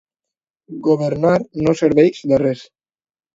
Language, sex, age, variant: Catalan, male, under 19, Alacantí